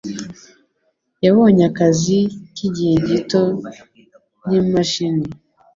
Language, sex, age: Kinyarwanda, female, 19-29